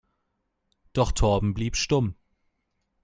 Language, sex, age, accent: German, male, 19-29, Deutschland Deutsch